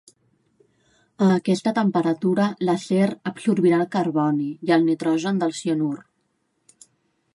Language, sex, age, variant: Catalan, female, 19-29, Central